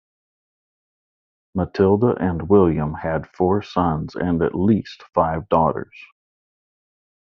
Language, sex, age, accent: English, male, 40-49, United States English